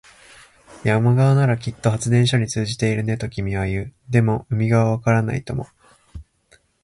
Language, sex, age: Japanese, male, 19-29